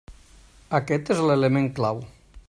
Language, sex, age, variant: Catalan, male, 60-69, Nord-Occidental